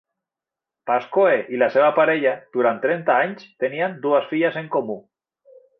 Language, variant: Catalan, Central